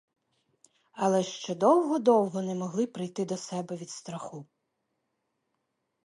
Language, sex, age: Ukrainian, female, 40-49